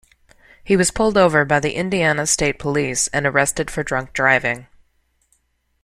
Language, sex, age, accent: English, female, 19-29, United States English